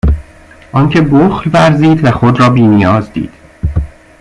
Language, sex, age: Persian, male, 30-39